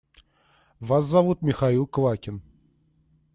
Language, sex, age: Russian, male, 19-29